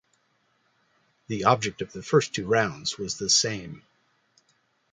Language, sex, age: English, male, 50-59